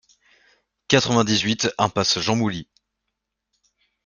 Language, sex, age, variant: French, male, 19-29, Français de métropole